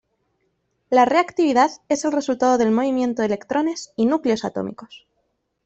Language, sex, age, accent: Spanish, female, 19-29, España: Norte peninsular (Asturias, Castilla y León, Cantabria, País Vasco, Navarra, Aragón, La Rioja, Guadalajara, Cuenca)